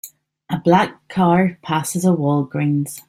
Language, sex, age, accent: English, female, 30-39, Irish English